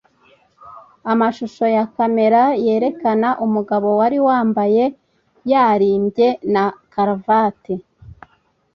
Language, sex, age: Kinyarwanda, female, 40-49